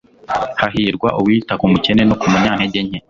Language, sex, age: Kinyarwanda, male, 19-29